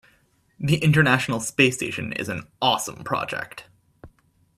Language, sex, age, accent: English, male, 19-29, United States English